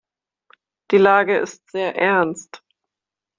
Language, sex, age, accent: German, female, 19-29, Deutschland Deutsch